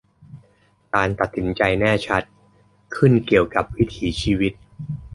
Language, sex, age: Thai, male, 30-39